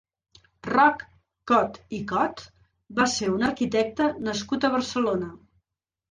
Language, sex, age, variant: Catalan, female, 40-49, Central